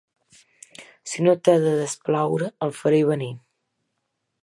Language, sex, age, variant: Catalan, female, 19-29, Central